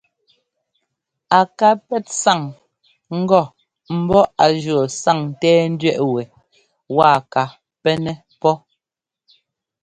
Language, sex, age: Ngomba, female, 40-49